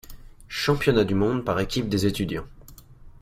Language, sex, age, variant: French, male, under 19, Français de métropole